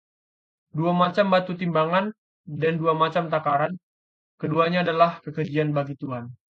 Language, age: Indonesian, 19-29